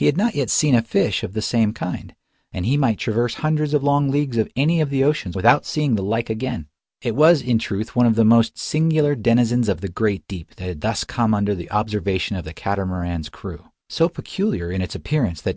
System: none